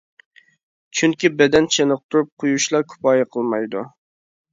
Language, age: Uyghur, 19-29